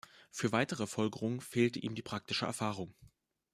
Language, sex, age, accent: German, male, 19-29, Deutschland Deutsch